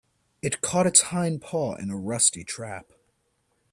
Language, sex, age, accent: English, male, 19-29, United States English